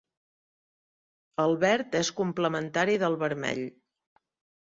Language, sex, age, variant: Catalan, female, 50-59, Central